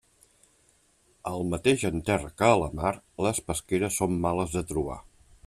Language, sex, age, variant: Catalan, male, 50-59, Central